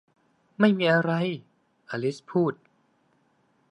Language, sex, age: Thai, male, 19-29